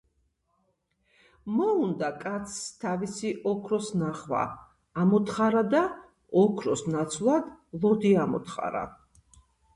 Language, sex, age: Georgian, female, 50-59